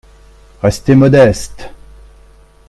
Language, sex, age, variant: French, male, 60-69, Français de métropole